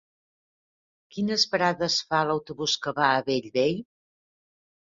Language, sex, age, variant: Catalan, female, 50-59, Central